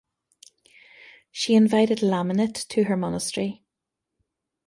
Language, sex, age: English, female, 50-59